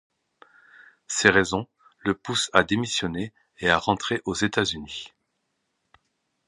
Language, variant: French, Français de métropole